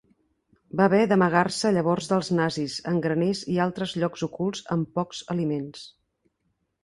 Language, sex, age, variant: Catalan, female, 40-49, Central